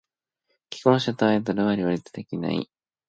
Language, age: Japanese, 19-29